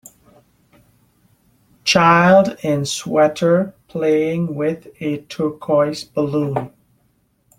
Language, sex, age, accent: English, male, 40-49, Canadian English